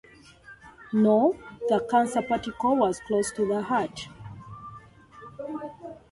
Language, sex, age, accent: English, female, 19-29, England English